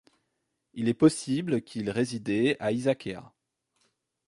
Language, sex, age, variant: French, male, 30-39, Français de métropole